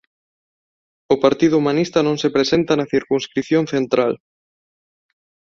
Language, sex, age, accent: Galician, male, 19-29, Neofalante